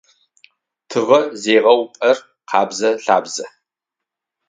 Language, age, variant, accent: Adyghe, 40-49, Адыгабзэ (Кирил, пстэумэ зэдыряе), Бжъэдыгъу (Bjeduğ)